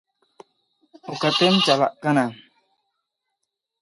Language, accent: English, India and South Asia (India, Pakistan, Sri Lanka)